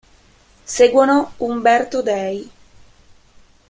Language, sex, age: Italian, female, 19-29